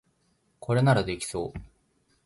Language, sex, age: Japanese, male, 19-29